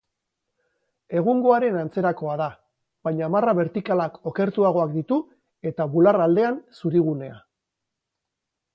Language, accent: Basque, Mendebalekoa (Araba, Bizkaia, Gipuzkoako mendebaleko herri batzuk)